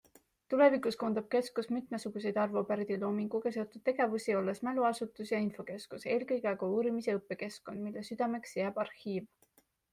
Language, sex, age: Estonian, female, 19-29